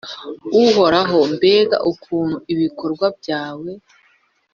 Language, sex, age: Kinyarwanda, female, 30-39